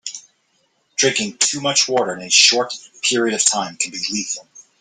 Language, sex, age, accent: English, male, 40-49, United States English